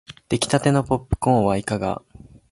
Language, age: Japanese, 19-29